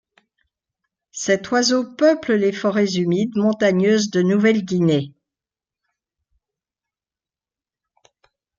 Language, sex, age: French, female, 70-79